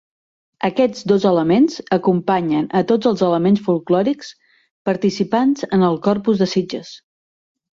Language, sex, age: Catalan, female, 50-59